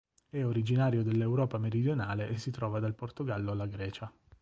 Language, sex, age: Italian, male, 30-39